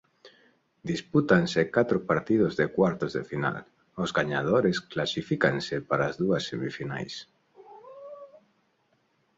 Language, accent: Galician, Neofalante